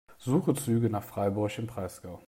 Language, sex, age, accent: German, male, 30-39, Deutschland Deutsch